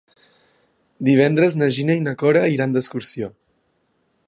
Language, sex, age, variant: Catalan, male, 19-29, Central